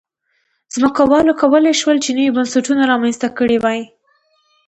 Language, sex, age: Pashto, female, under 19